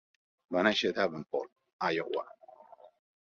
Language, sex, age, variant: Catalan, male, 50-59, Balear